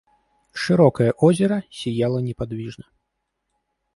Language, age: Russian, 19-29